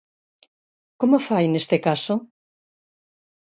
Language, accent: Galician, Normativo (estándar)